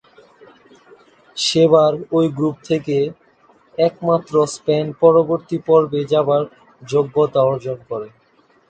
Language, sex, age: Bengali, male, 19-29